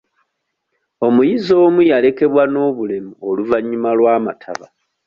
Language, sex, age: Ganda, male, 30-39